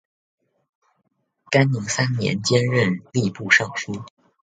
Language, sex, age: Chinese, male, under 19